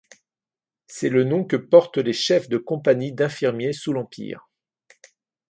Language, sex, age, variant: French, male, 40-49, Français de métropole